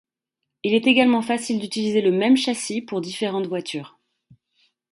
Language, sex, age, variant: French, female, 30-39, Français de métropole